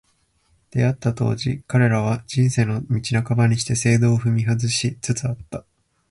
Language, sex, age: Japanese, male, 19-29